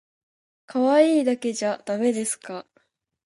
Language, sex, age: Japanese, female, under 19